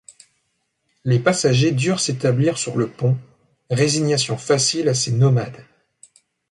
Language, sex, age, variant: French, male, 19-29, Français de métropole